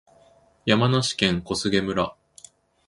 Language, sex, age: Japanese, male, 19-29